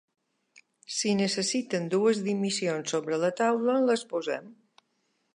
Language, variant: Catalan, Balear